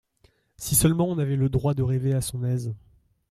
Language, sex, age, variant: French, male, under 19, Français de métropole